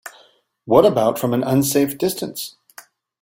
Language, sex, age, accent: English, male, 50-59, United States English